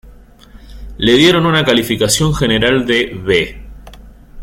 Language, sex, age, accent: Spanish, male, 19-29, Rioplatense: Argentina, Uruguay, este de Bolivia, Paraguay